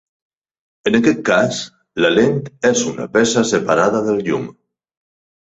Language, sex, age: Catalan, male, 50-59